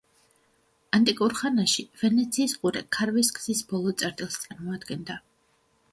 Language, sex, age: Georgian, female, 30-39